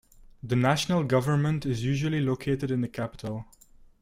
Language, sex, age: English, male, 19-29